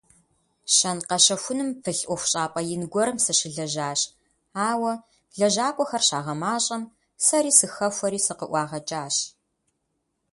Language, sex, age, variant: Kabardian, female, 30-39, Адыгэбзэ (Къэбэрдей, Кирил, псоми зэдай)